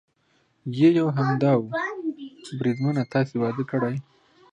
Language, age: Pashto, 19-29